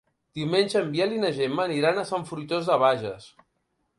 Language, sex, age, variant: Catalan, male, 50-59, Balear